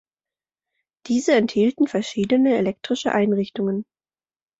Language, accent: German, Deutschland Deutsch